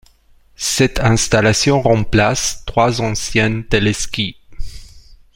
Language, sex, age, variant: French, male, 30-39, Français d'Europe